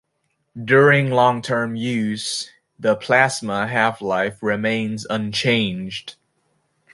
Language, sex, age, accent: English, male, 19-29, United States English